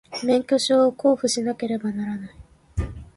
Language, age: Japanese, 19-29